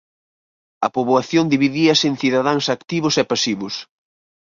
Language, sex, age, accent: Galician, male, 19-29, Normativo (estándar)